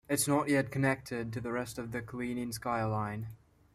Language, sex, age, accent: English, male, under 19, England English